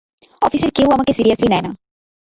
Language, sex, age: Bengali, female, 30-39